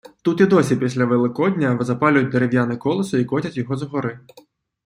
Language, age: Ukrainian, 19-29